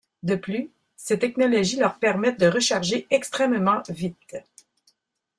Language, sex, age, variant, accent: French, female, 50-59, Français d'Amérique du Nord, Français du Canada